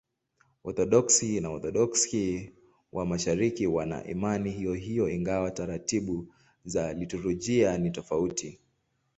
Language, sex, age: Swahili, male, 19-29